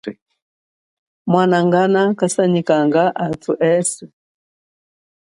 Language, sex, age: Chokwe, female, 40-49